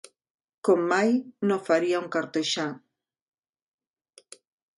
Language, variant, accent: Catalan, Nord-Occidental, nord-occidental